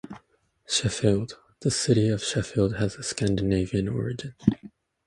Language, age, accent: English, 19-29, United States English